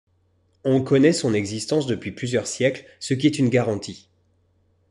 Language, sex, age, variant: French, male, 40-49, Français de métropole